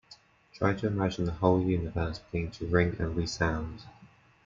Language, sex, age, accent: English, male, under 19, England English